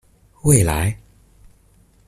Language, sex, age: Chinese, male, under 19